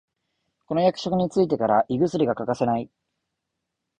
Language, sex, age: Japanese, male, 19-29